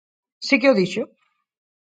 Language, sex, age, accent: Galician, female, 30-39, Normativo (estándar)